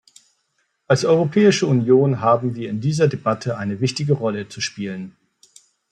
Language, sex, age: German, male, 50-59